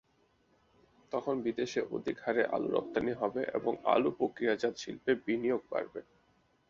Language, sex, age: Bengali, male, 19-29